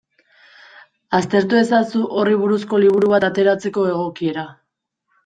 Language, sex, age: Basque, female, 19-29